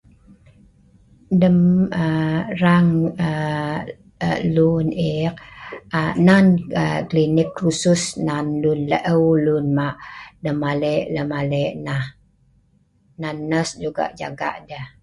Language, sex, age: Sa'ban, female, 50-59